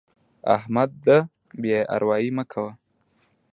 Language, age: Pashto, under 19